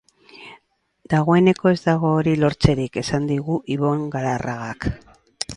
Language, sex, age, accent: Basque, female, 60-69, Erdialdekoa edo Nafarra (Gipuzkoa, Nafarroa)